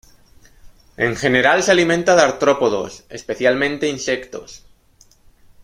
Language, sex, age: Spanish, male, 40-49